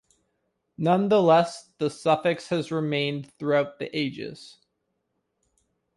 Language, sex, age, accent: English, male, 19-29, Canadian English